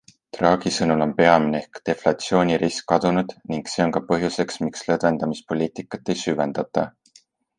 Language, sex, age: Estonian, male, 19-29